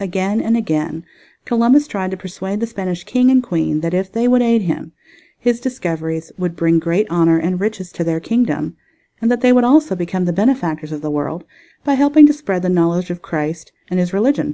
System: none